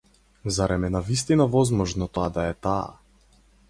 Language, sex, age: Macedonian, male, 19-29